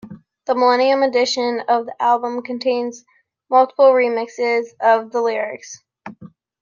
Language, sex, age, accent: English, female, 19-29, United States English